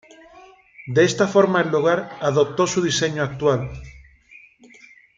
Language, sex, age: Spanish, male, 50-59